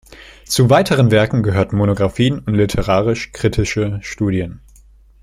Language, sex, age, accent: German, male, under 19, Deutschland Deutsch